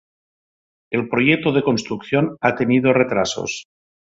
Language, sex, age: Spanish, male, 60-69